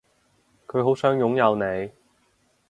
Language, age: Cantonese, 19-29